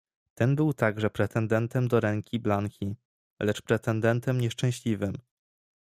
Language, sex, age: Polish, male, 19-29